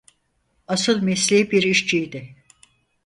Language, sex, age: Turkish, female, 80-89